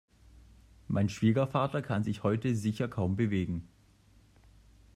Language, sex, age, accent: German, male, 30-39, Deutschland Deutsch